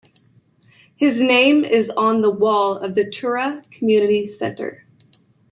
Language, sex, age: English, female, 30-39